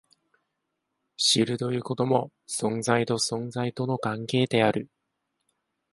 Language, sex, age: Japanese, male, 19-29